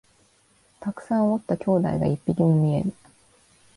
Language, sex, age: Japanese, female, 19-29